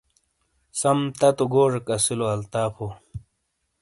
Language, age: Shina, 30-39